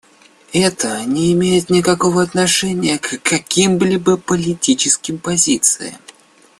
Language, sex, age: Russian, male, 19-29